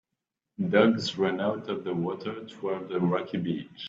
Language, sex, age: English, male, 19-29